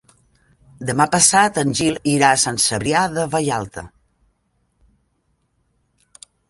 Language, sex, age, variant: Catalan, female, 50-59, Central